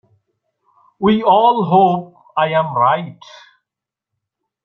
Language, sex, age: English, male, 30-39